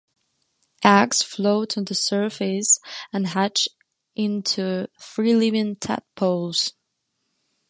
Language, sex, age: English, female, 19-29